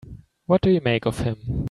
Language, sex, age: English, male, 19-29